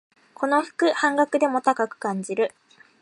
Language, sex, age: Japanese, female, 19-29